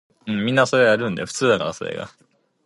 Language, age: English, 19-29